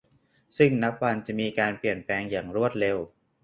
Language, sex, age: Thai, male, 19-29